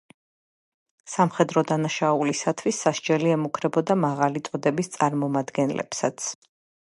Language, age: Georgian, under 19